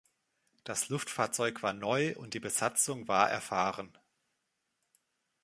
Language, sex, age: German, male, 30-39